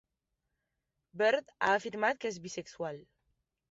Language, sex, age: Catalan, female, 19-29